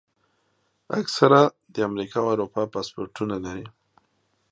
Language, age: Pashto, 30-39